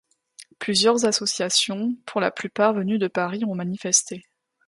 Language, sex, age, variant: French, female, 19-29, Français d'Europe